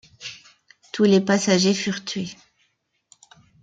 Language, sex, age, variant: French, female, 50-59, Français de métropole